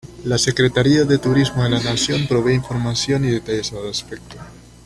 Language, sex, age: Spanish, male, 19-29